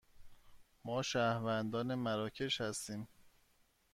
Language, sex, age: Persian, male, 30-39